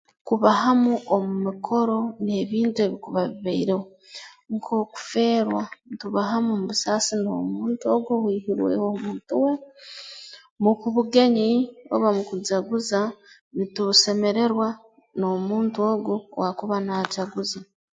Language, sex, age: Tooro, female, 19-29